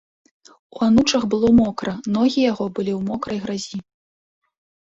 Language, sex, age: Belarusian, female, 19-29